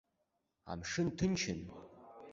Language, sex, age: Abkhazian, male, under 19